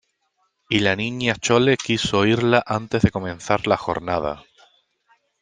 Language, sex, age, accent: Spanish, male, 30-39, España: Sur peninsular (Andalucia, Extremadura, Murcia)